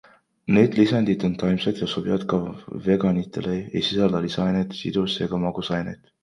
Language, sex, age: Estonian, male, 19-29